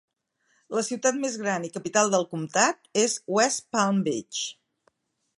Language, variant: Catalan, Central